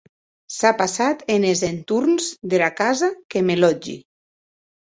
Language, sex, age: Occitan, female, 40-49